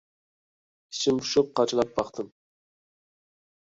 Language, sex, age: Uyghur, male, 30-39